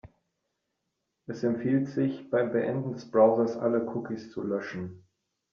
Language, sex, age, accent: German, male, 30-39, Deutschland Deutsch